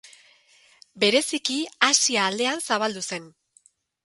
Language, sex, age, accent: Basque, female, 40-49, Erdialdekoa edo Nafarra (Gipuzkoa, Nafarroa)